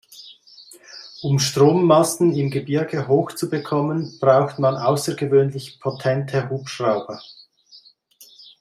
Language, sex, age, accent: German, male, 50-59, Schweizerdeutsch